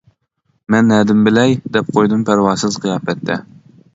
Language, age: Uyghur, 19-29